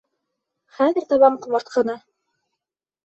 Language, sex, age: Bashkir, female, 19-29